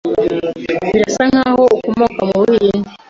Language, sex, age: Kinyarwanda, female, 19-29